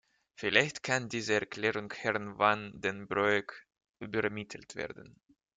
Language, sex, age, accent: German, male, 19-29, Russisch Deutsch